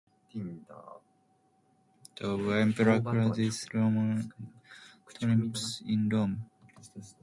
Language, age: English, 19-29